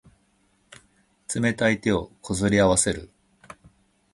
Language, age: Japanese, 50-59